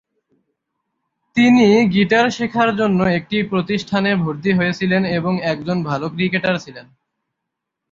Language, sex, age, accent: Bengali, male, under 19, চলিত